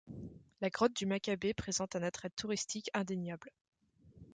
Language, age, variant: French, 30-39, Français de métropole